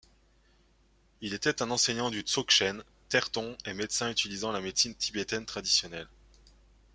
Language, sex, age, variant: French, male, 30-39, Français de métropole